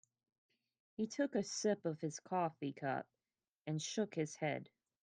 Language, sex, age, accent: English, female, 19-29, United States English